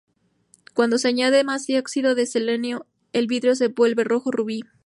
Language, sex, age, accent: Spanish, female, 19-29, México